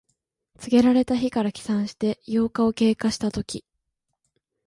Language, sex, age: Japanese, female, 19-29